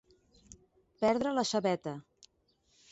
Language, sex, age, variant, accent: Catalan, female, 50-59, Central, central